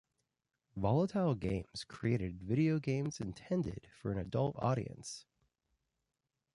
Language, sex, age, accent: English, male, 30-39, United States English